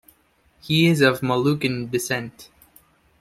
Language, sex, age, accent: English, male, 19-29, United States English